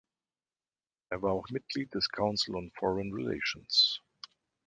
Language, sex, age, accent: German, male, 50-59, Deutschland Deutsch